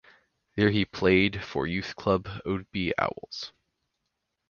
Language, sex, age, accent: English, male, 19-29, United States English